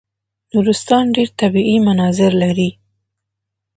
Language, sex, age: Pashto, female, 19-29